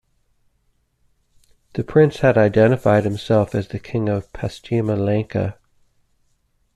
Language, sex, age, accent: English, male, 40-49, United States English